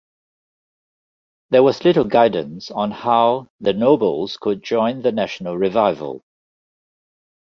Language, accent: English, Singaporean English